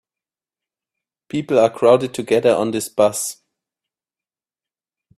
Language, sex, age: English, male, 30-39